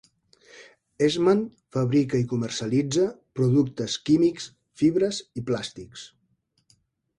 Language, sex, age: Catalan, male, 50-59